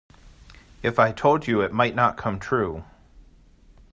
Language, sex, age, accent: English, male, 30-39, United States English